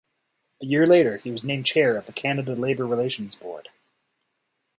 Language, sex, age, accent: English, male, 30-39, Canadian English